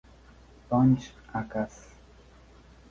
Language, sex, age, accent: Spanish, male, 19-29, México